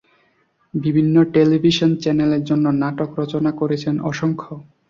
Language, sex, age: Bengali, male, 19-29